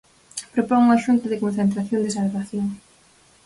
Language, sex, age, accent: Galician, female, 19-29, Central (gheada)